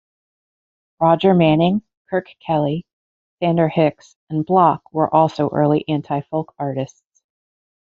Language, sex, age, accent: English, female, 40-49, United States English